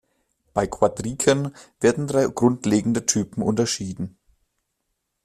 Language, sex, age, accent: German, male, 19-29, Deutschland Deutsch